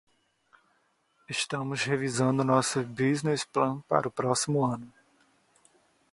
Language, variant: Portuguese, Portuguese (Brasil)